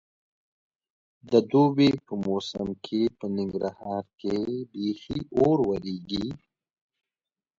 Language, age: Pashto, 19-29